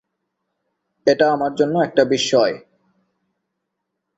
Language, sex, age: Bengali, male, 19-29